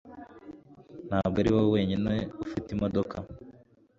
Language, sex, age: Kinyarwanda, male, 19-29